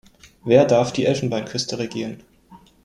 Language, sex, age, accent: German, male, 19-29, Deutschland Deutsch